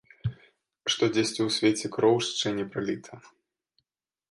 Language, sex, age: Belarusian, male, 19-29